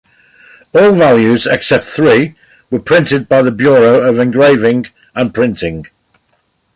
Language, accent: English, England English